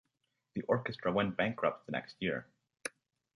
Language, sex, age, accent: English, male, under 19, United States English